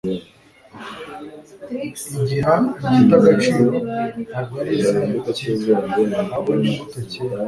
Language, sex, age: Kinyarwanda, male, 19-29